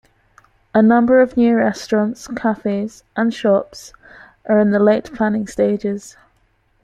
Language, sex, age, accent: English, female, 19-29, England English